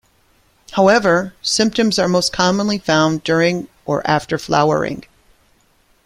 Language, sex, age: English, female, 50-59